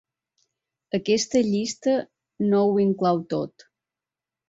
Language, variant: Catalan, Balear